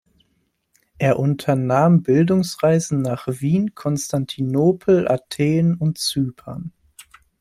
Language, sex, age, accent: German, male, 19-29, Deutschland Deutsch